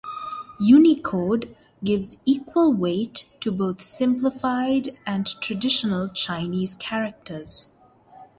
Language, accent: English, India and South Asia (India, Pakistan, Sri Lanka)